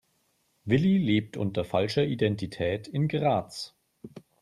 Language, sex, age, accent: German, male, 40-49, Deutschland Deutsch